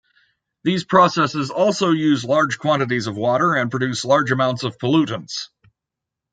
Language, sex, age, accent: English, male, 30-39, United States English